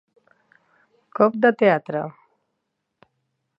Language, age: Catalan, 40-49